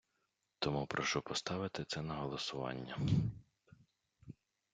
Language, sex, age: Ukrainian, male, 30-39